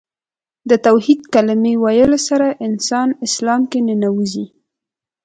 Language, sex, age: Pashto, female, 19-29